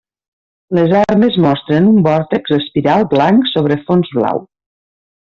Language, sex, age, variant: Catalan, female, 50-59, Septentrional